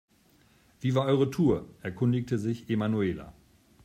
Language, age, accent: German, 50-59, Deutschland Deutsch